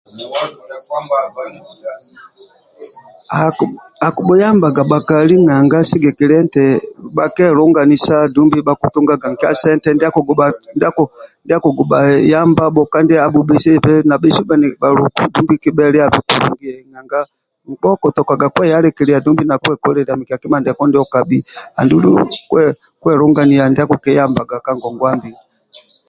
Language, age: Amba (Uganda), 50-59